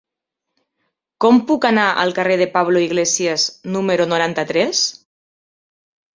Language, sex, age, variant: Catalan, female, 30-39, Nord-Occidental